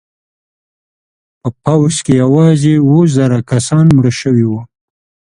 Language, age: Pashto, 70-79